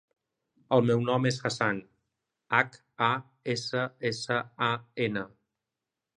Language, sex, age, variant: Catalan, male, 40-49, Central